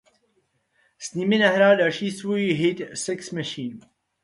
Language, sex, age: Czech, male, 40-49